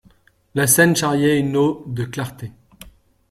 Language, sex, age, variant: French, male, 30-39, Français de métropole